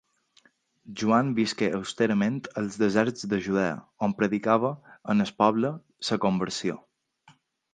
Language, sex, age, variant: Catalan, male, under 19, Balear